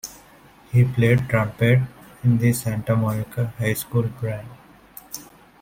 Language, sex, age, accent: English, male, 19-29, India and South Asia (India, Pakistan, Sri Lanka)